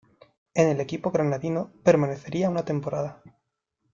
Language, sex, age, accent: Spanish, male, 19-29, España: Sur peninsular (Andalucia, Extremadura, Murcia)